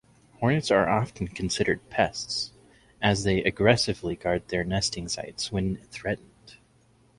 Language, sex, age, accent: English, male, 30-39, United States English